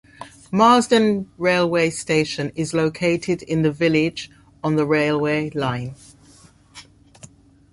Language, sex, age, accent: English, male, 30-39, England English